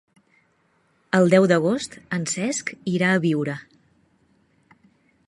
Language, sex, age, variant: Catalan, female, 30-39, Central